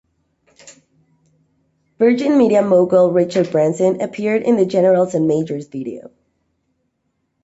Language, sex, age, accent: English, female, 30-39, United States English